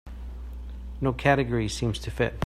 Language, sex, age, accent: English, male, 50-59, Canadian English